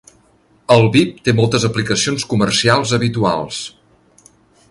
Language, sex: Catalan, male